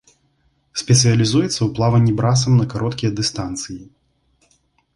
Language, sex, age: Belarusian, male, 19-29